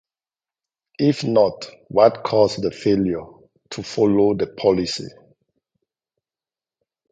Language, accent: English, Southern African (South Africa, Zimbabwe, Namibia)